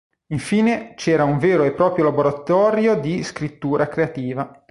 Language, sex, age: Italian, male, 40-49